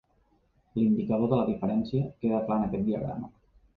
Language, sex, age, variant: Catalan, male, 30-39, Central